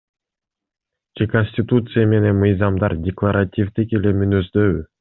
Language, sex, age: Kyrgyz, male, 19-29